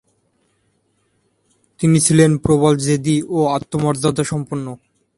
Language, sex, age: Bengali, male, 19-29